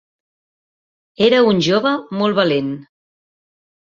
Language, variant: Catalan, Central